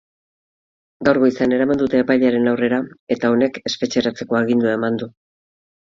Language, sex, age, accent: Basque, female, 40-49, Mendebalekoa (Araba, Bizkaia, Gipuzkoako mendebaleko herri batzuk)